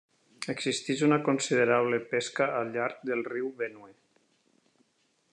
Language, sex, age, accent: Catalan, male, 50-59, valencià